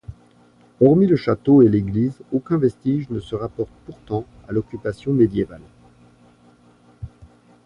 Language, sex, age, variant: French, male, 50-59, Français de métropole